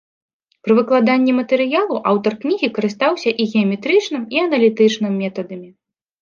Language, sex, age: Belarusian, female, 30-39